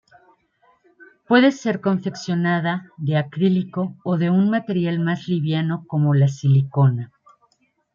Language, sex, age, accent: Spanish, female, 50-59, México